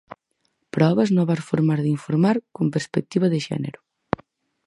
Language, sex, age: Galician, female, 19-29